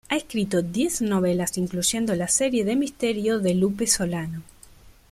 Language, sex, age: Spanish, female, 19-29